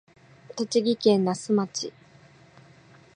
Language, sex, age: Japanese, female, 19-29